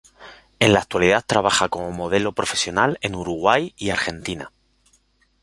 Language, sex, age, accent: Spanish, male, 40-49, España: Centro-Sur peninsular (Madrid, Toledo, Castilla-La Mancha)